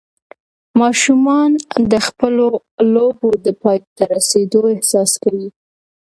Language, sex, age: Pashto, female, 19-29